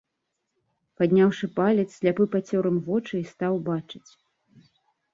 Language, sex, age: Belarusian, female, 40-49